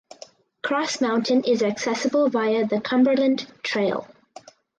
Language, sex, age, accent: English, female, under 19, United States English